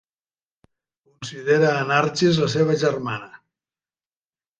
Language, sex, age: Catalan, male, 70-79